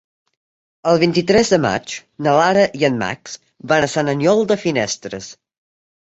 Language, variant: Catalan, Central